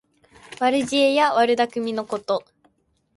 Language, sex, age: Japanese, female, 19-29